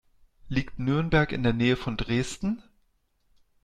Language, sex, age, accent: German, male, 40-49, Deutschland Deutsch